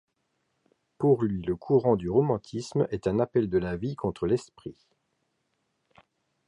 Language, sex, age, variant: French, male, 50-59, Français de métropole